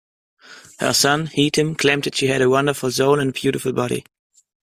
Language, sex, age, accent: English, male, under 19, United States English